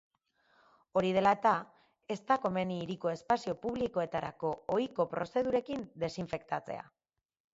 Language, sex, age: Basque, female, 30-39